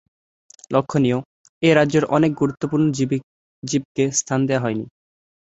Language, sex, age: Bengali, male, 19-29